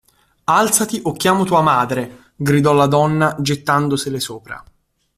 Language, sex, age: Italian, male, 19-29